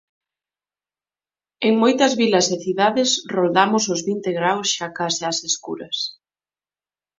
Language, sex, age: Galician, female, 30-39